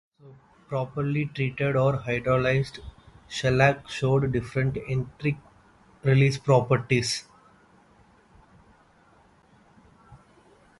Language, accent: English, India and South Asia (India, Pakistan, Sri Lanka)